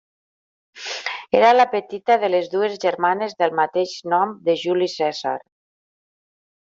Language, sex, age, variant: Catalan, male, 70-79, Central